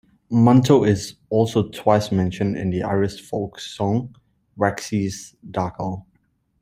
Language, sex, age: English, male, 19-29